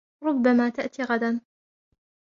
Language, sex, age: Arabic, female, 19-29